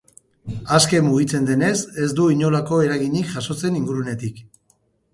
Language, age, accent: Basque, 40-49, Erdialdekoa edo Nafarra (Gipuzkoa, Nafarroa)